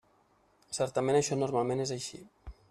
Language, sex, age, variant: Catalan, male, 30-39, Nord-Occidental